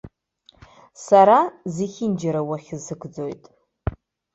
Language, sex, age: Abkhazian, female, 30-39